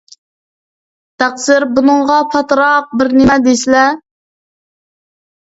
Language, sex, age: Uyghur, male, under 19